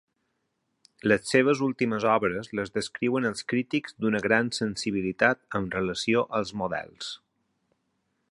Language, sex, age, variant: Catalan, male, 40-49, Balear